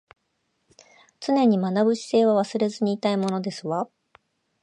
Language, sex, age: Japanese, female, 50-59